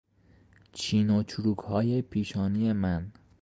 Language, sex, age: Persian, male, 19-29